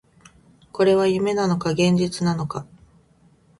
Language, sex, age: Japanese, female, 40-49